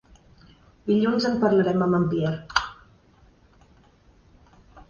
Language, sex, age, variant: Catalan, female, 19-29, Central